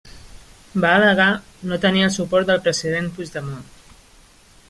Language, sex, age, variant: Catalan, female, 30-39, Central